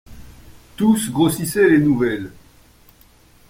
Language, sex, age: French, male, 70-79